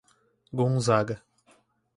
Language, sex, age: Portuguese, male, 19-29